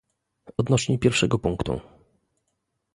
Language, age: Polish, 30-39